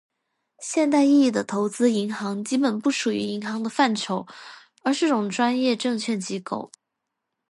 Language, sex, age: Chinese, female, 19-29